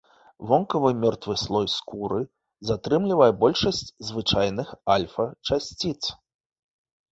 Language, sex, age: Belarusian, male, 30-39